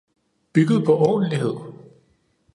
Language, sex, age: Danish, male, 30-39